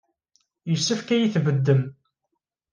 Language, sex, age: Kabyle, male, 19-29